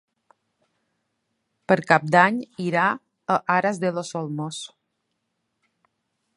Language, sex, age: Catalan, female, 40-49